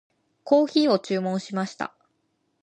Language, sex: Japanese, female